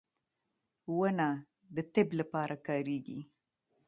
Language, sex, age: Pashto, female, 30-39